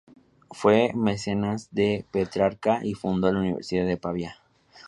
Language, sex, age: Spanish, male, 19-29